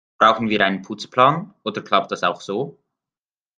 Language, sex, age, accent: German, male, 19-29, Schweizerdeutsch